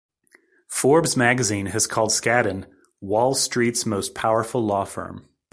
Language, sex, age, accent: English, male, 40-49, United States English